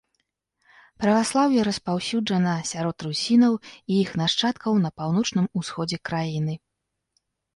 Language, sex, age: Belarusian, female, 19-29